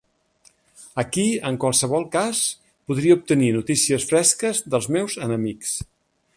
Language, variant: Catalan, Central